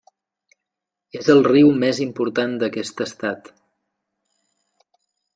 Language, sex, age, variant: Catalan, male, 50-59, Central